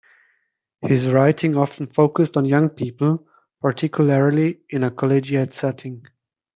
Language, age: English, 30-39